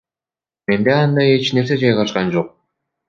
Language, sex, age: Kyrgyz, male, 19-29